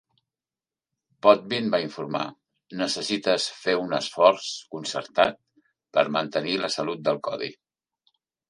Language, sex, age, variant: Catalan, male, 60-69, Central